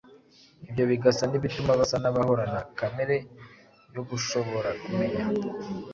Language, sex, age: Kinyarwanda, male, 19-29